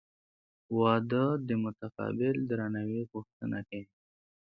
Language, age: Pashto, 19-29